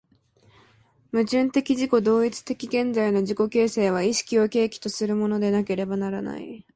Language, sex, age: Japanese, female, 19-29